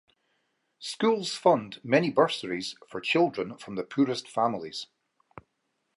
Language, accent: English, Scottish English